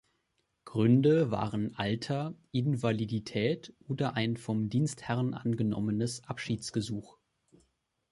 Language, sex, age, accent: German, male, 19-29, Deutschland Deutsch